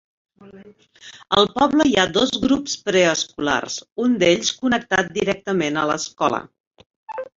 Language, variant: Catalan, Central